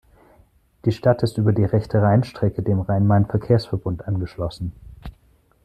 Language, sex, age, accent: German, male, 30-39, Deutschland Deutsch